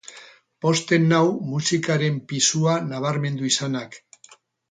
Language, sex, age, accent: Basque, male, 60-69, Erdialdekoa edo Nafarra (Gipuzkoa, Nafarroa)